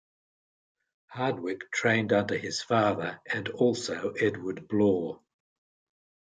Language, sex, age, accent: English, male, 70-79, Australian English